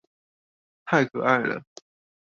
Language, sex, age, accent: Chinese, male, under 19, 出生地：新北市